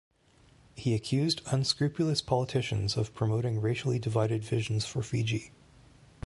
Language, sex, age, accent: English, male, 40-49, Canadian English